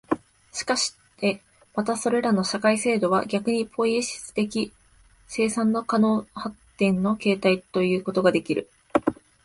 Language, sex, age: Japanese, female, 19-29